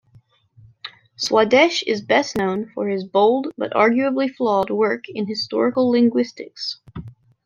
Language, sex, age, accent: English, female, 19-29, United States English